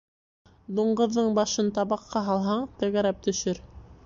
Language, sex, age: Bashkir, female, 19-29